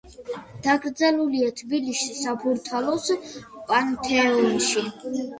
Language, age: Georgian, 30-39